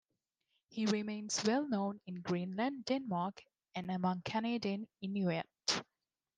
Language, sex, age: English, female, 19-29